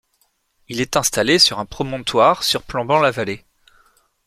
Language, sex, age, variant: French, male, 30-39, Français de métropole